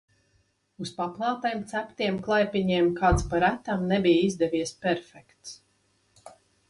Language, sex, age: Latvian, female, 30-39